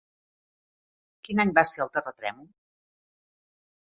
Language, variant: Catalan, Central